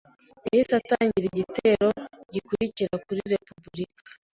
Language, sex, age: Kinyarwanda, female, 19-29